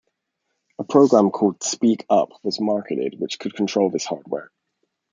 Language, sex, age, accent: English, male, 19-29, England English